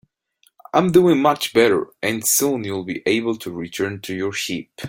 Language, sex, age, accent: English, male, 19-29, United States English